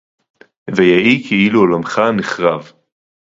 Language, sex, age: Hebrew, male, 19-29